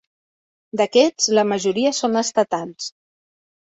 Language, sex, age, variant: Catalan, female, 50-59, Central